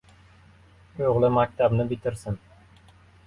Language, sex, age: Uzbek, male, 30-39